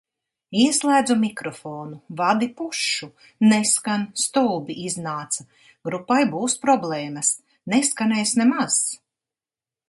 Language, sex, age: Latvian, female, 60-69